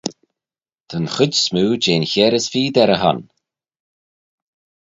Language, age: Manx, 40-49